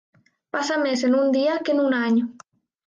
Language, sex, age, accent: Catalan, female, 19-29, valencià